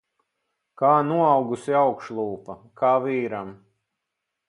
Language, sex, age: Latvian, male, 40-49